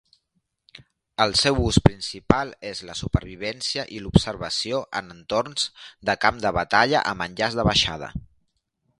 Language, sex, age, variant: Catalan, male, 40-49, Central